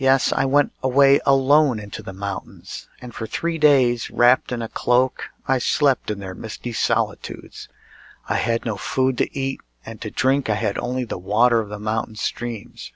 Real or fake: real